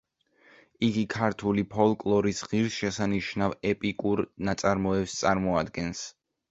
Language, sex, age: Georgian, male, under 19